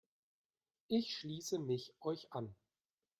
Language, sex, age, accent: German, male, 40-49, Deutschland Deutsch